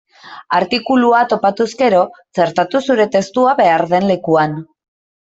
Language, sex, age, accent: Basque, female, 30-39, Mendebalekoa (Araba, Bizkaia, Gipuzkoako mendebaleko herri batzuk)